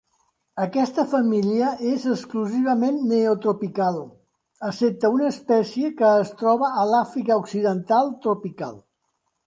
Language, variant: Catalan, Central